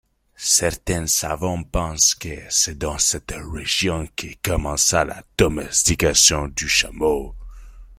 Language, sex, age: French, male, 19-29